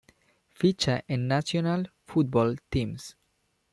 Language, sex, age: Spanish, male, under 19